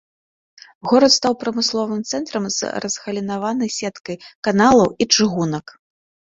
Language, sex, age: Belarusian, female, 30-39